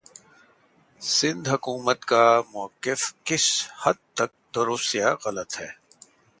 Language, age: Urdu, 40-49